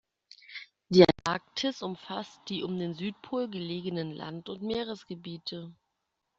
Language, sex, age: German, female, 19-29